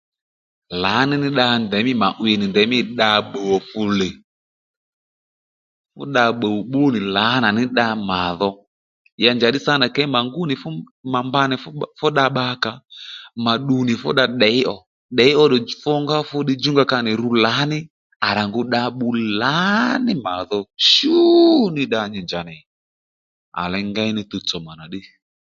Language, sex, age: Lendu, male, 30-39